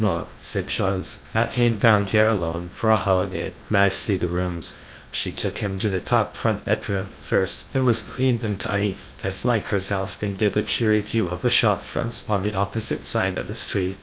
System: TTS, GlowTTS